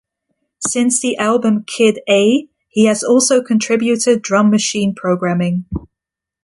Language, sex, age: English, female, 19-29